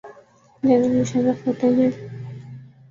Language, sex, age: Urdu, male, 19-29